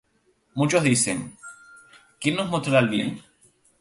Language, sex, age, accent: Spanish, male, 19-29, España: Islas Canarias